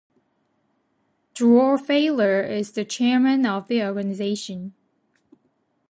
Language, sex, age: English, female, 40-49